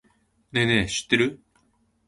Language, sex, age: Japanese, male, 19-29